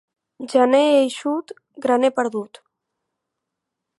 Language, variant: Catalan, Central